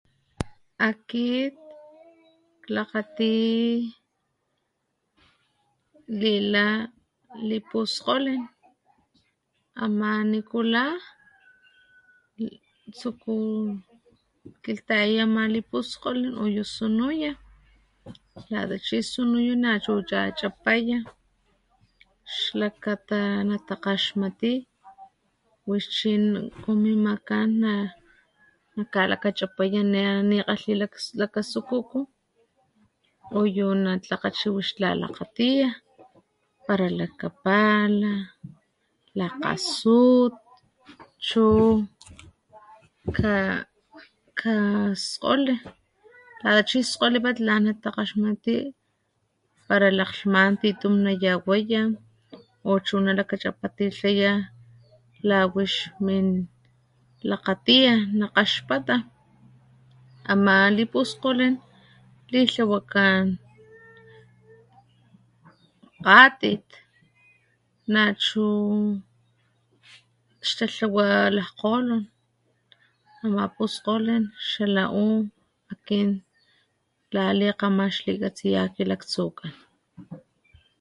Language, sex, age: Papantla Totonac, female, 30-39